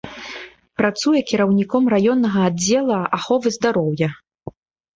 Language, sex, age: Belarusian, female, 19-29